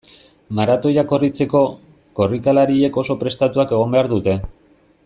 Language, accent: Basque, Erdialdekoa edo Nafarra (Gipuzkoa, Nafarroa)